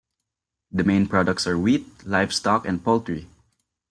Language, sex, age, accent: English, male, 19-29, Filipino